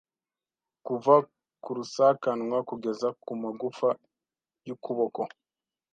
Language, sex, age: Kinyarwanda, male, 19-29